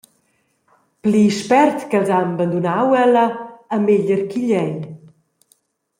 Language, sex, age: Romansh, female, 40-49